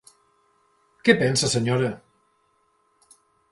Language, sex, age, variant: Catalan, male, 50-59, Central